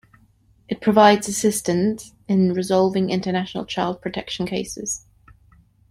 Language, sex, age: English, female, 30-39